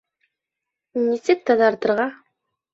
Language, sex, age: Bashkir, female, 19-29